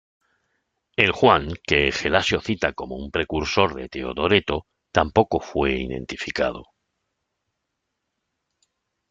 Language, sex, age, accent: Spanish, male, 60-69, España: Centro-Sur peninsular (Madrid, Toledo, Castilla-La Mancha)